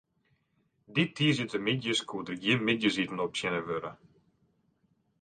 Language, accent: Western Frisian, Wâldfrysk